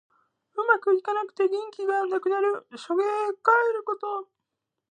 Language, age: Japanese, 19-29